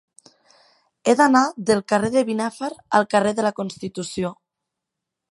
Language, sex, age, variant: Catalan, female, 19-29, Central